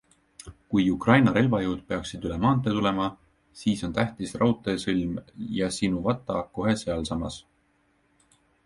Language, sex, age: Estonian, male, 19-29